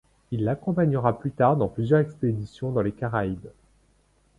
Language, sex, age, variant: French, male, 40-49, Français de métropole